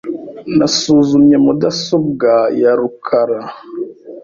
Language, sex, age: Kinyarwanda, male, 19-29